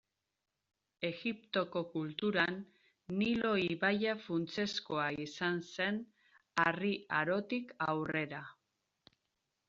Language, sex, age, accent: Basque, female, 40-49, Mendebalekoa (Araba, Bizkaia, Gipuzkoako mendebaleko herri batzuk)